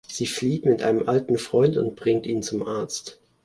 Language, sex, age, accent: German, male, under 19, Deutschland Deutsch